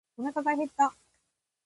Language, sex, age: Japanese, female, 19-29